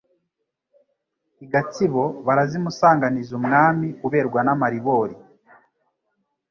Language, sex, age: Kinyarwanda, male, 30-39